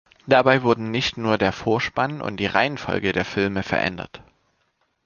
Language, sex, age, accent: German, male, 30-39, Deutschland Deutsch